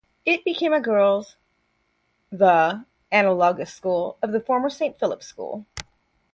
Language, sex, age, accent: English, female, 50-59, United States English